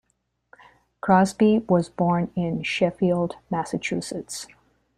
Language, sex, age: English, female, 50-59